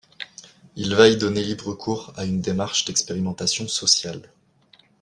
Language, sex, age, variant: French, male, 30-39, Français de métropole